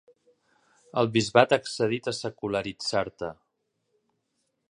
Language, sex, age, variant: Catalan, male, 50-59, Central